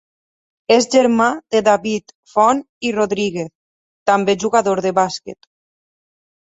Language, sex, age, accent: Catalan, female, 30-39, valencià